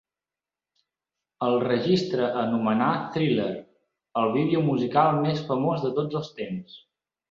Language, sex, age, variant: Catalan, male, 30-39, Nord-Occidental